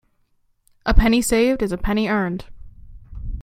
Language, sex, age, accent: English, female, under 19, United States English